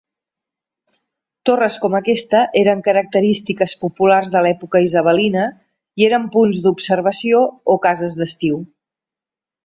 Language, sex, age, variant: Catalan, female, 40-49, Central